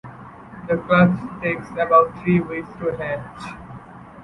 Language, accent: English, United States English